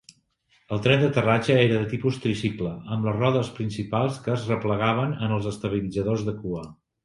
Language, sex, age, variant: Catalan, male, 50-59, Central